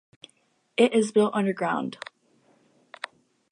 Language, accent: English, United States English